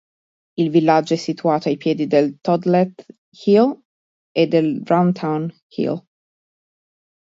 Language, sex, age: Italian, female, 30-39